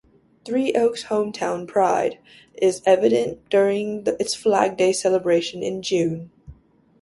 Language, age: English, 19-29